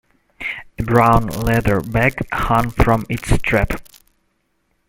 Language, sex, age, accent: English, male, 19-29, United States English